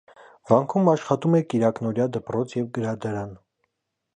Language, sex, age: Armenian, male, 19-29